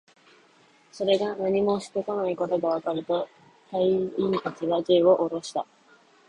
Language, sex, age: Japanese, female, under 19